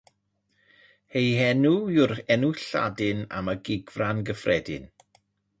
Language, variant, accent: Welsh, South-Western Welsh, Y Deyrnas Unedig Cymraeg